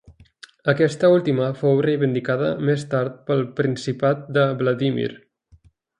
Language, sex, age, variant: Catalan, male, 30-39, Central